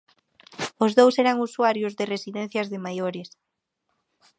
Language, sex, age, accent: Galician, female, 19-29, Oriental (común en zona oriental)